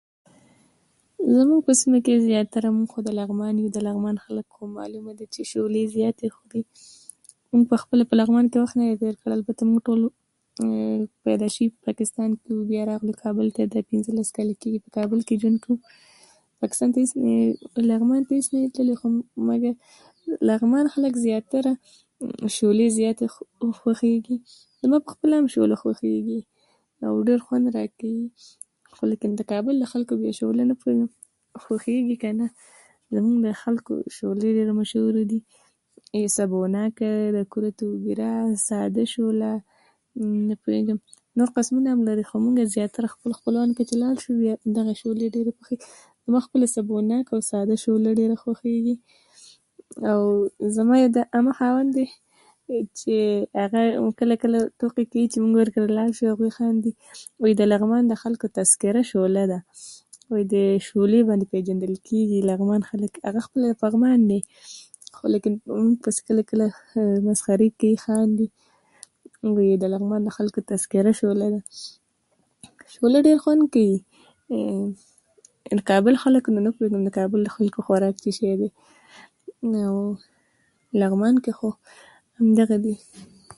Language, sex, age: Pashto, female, 19-29